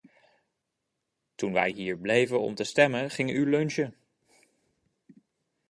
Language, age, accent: Dutch, 19-29, Nederlands Nederlands